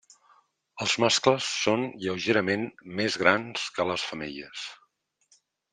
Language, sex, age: Catalan, male, 40-49